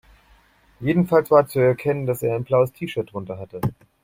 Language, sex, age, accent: German, male, 30-39, Deutschland Deutsch